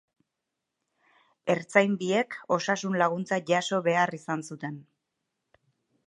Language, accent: Basque, Erdialdekoa edo Nafarra (Gipuzkoa, Nafarroa)